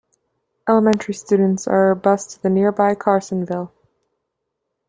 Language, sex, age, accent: English, female, 19-29, United States English